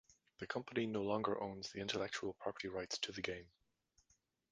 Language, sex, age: English, male, 30-39